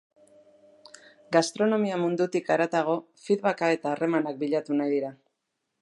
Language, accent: Basque, Mendebalekoa (Araba, Bizkaia, Gipuzkoako mendebaleko herri batzuk)